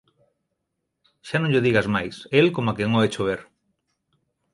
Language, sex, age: Galician, male, 40-49